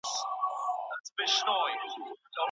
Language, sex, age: Pashto, female, 30-39